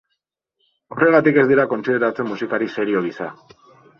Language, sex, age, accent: Basque, male, 30-39, Mendebalekoa (Araba, Bizkaia, Gipuzkoako mendebaleko herri batzuk)